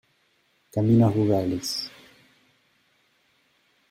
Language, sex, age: Spanish, male, 50-59